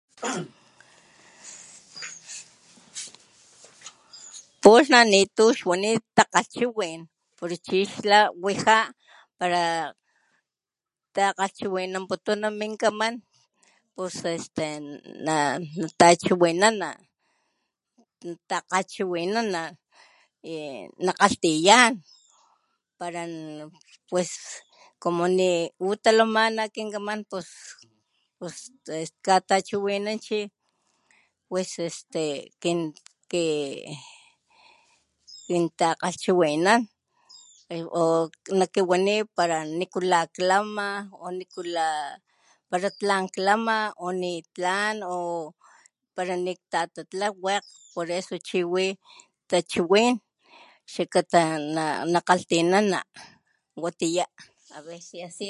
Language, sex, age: Papantla Totonac, male, 60-69